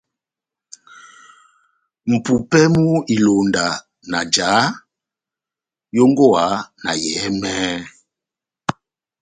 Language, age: Batanga, 70-79